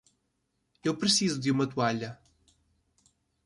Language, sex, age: Portuguese, male, 19-29